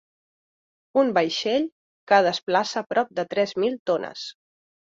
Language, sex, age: Catalan, female, 30-39